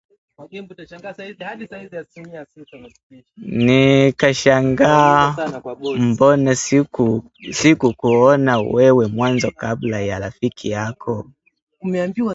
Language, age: Swahili, 19-29